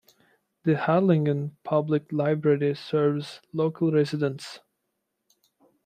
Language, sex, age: English, male, 19-29